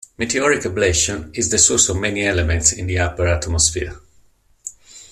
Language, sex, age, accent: English, male, 50-59, England English